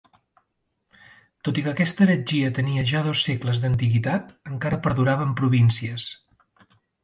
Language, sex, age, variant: Catalan, male, 30-39, Central